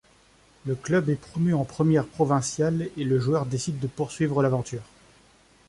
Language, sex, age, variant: French, male, 30-39, Français de métropole